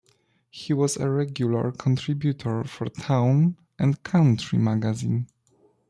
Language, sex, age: English, male, 19-29